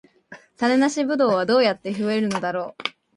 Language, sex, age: Japanese, female, 19-29